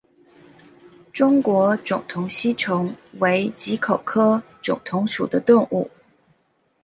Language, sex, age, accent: Chinese, female, 19-29, 出生地：黑龙江省